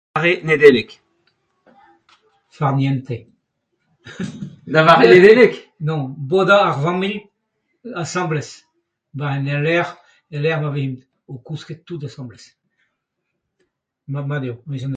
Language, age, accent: Breton, 70-79, Leoneg